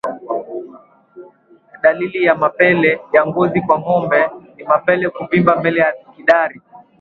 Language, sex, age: Swahili, male, 19-29